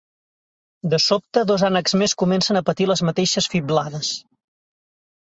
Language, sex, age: Catalan, male, 40-49